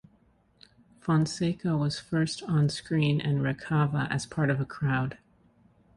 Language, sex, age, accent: English, female, 30-39, United States English